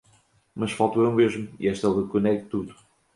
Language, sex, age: Portuguese, male, 40-49